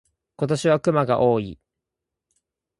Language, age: Japanese, 19-29